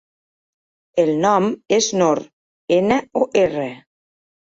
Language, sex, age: Catalan, female, 40-49